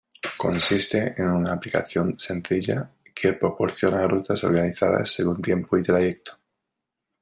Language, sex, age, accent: Spanish, male, 19-29, España: Norte peninsular (Asturias, Castilla y León, Cantabria, País Vasco, Navarra, Aragón, La Rioja, Guadalajara, Cuenca)